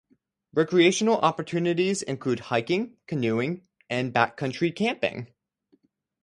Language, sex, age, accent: English, male, under 19, United States English